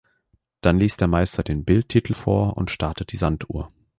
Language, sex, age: German, male, 19-29